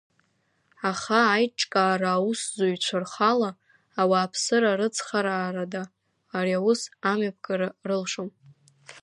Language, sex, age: Abkhazian, female, under 19